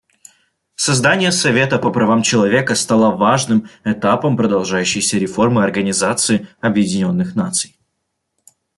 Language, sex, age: Russian, male, 19-29